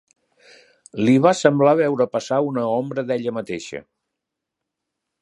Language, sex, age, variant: Catalan, male, 60-69, Central